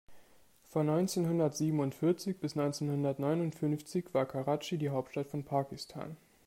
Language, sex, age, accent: German, male, 19-29, Deutschland Deutsch